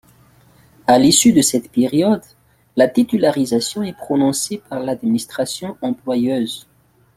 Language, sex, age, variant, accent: French, male, 30-39, Français d'Afrique subsaharienne et des îles africaines, Français de Madagascar